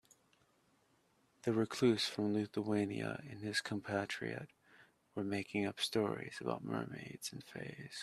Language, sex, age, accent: English, male, 30-39, United States English